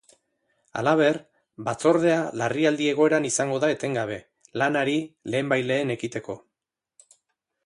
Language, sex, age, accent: Basque, male, 40-49, Erdialdekoa edo Nafarra (Gipuzkoa, Nafarroa)